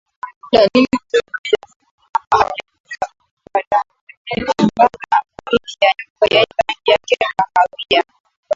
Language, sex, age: Swahili, female, 19-29